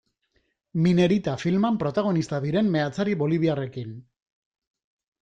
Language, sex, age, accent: Basque, male, 40-49, Mendebalekoa (Araba, Bizkaia, Gipuzkoako mendebaleko herri batzuk)